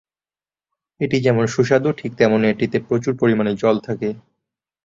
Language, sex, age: Bengali, male, 19-29